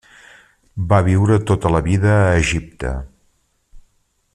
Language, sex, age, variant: Catalan, male, 50-59, Central